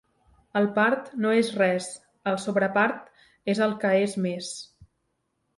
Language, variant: Catalan, Central